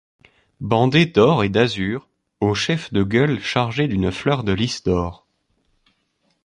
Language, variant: French, Français de métropole